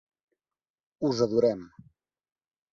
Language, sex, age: Catalan, male, 19-29